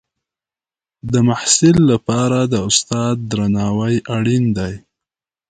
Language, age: Pashto, 19-29